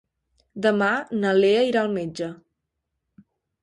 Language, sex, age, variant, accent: Catalan, female, 19-29, Central, septentrional